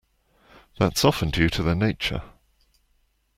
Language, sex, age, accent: English, male, 60-69, England English